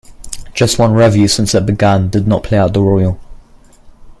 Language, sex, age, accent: English, male, under 19, England English